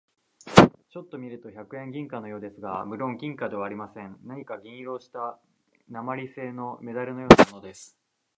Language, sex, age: Japanese, male, 19-29